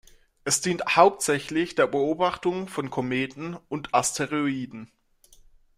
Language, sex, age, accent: German, male, 19-29, Deutschland Deutsch